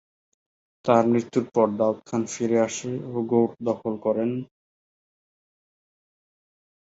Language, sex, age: Bengali, male, 30-39